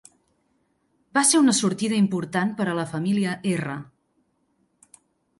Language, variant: Catalan, Central